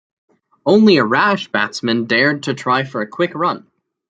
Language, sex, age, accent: English, male, under 19, United States English